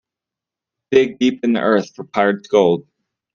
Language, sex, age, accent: English, male, 19-29, United States English